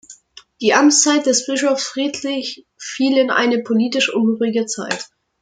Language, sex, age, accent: German, male, under 19, Deutschland Deutsch